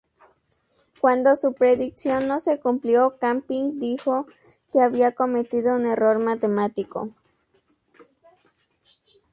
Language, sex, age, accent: Spanish, female, 19-29, México